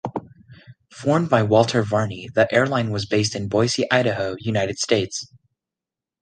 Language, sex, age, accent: English, male, under 19, United States English